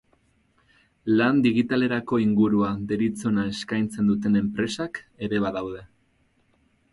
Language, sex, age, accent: Basque, male, 30-39, Erdialdekoa edo Nafarra (Gipuzkoa, Nafarroa)